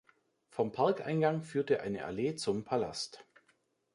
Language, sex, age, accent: German, male, 30-39, Deutschland Deutsch